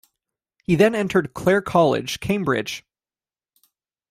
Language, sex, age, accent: English, male, 19-29, United States English